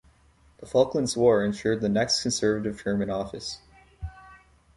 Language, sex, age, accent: English, male, 19-29, Canadian English